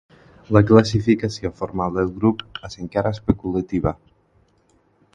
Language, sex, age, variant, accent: Catalan, male, 30-39, Balear, balear; aprenent (recent, des del castellà)